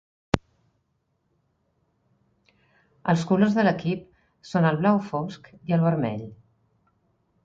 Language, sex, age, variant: Catalan, female, 60-69, Central